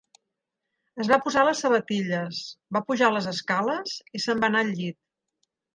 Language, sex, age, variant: Catalan, female, 50-59, Central